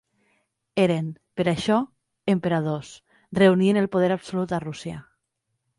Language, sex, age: Catalan, female, 30-39